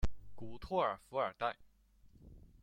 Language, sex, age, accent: Chinese, male, under 19, 出生地：湖北省